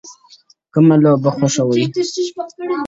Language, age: Pashto, 19-29